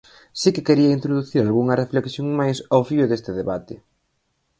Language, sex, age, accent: Galician, male, 19-29, Central (gheada); Normativo (estándar)